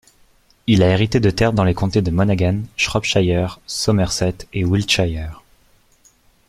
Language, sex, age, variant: French, male, 19-29, Français de métropole